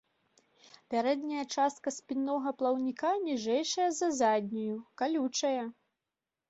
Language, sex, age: Belarusian, female, 19-29